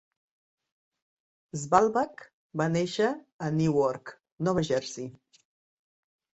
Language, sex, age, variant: Catalan, female, 50-59, Central